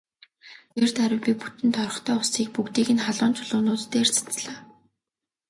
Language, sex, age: Mongolian, female, 19-29